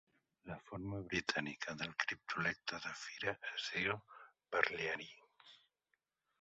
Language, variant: Catalan, Central